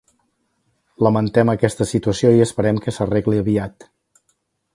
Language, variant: Catalan, Central